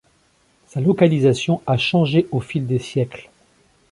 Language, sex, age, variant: French, male, 50-59, Français de métropole